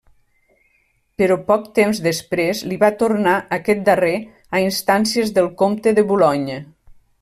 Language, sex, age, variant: Catalan, female, 50-59, Nord-Occidental